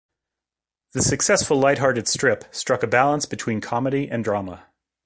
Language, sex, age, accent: English, male, 40-49, United States English